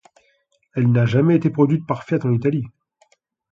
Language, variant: French, Français de métropole